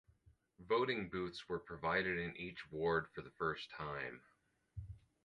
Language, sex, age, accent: English, male, 30-39, United States English